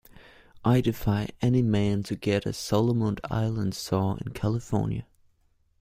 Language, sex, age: English, male, 19-29